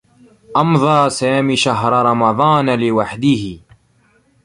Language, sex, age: Arabic, male, 19-29